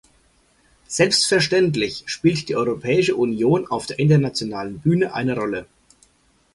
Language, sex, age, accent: German, male, 40-49, Deutschland Deutsch